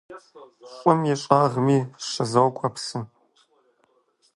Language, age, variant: Kabardian, 19-29, Адыгэбзэ (Къэбэрдей, Кирил, псоми зэдай)